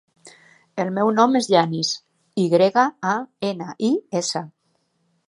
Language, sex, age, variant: Catalan, female, 50-59, Nord-Occidental